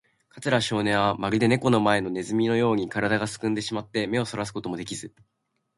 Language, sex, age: Japanese, male, 19-29